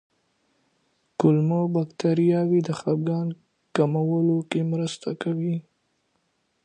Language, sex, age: Pashto, male, under 19